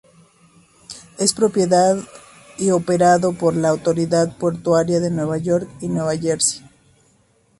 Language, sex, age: Spanish, female, 30-39